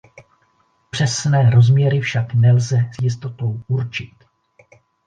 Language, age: Czech, 60-69